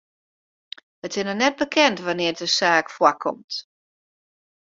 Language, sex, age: Western Frisian, female, 50-59